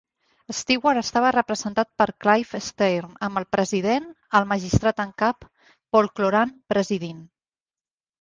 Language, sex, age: Catalan, female, 40-49